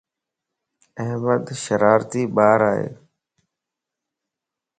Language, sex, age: Lasi, female, 19-29